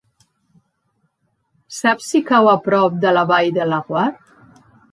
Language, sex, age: Catalan, female, 60-69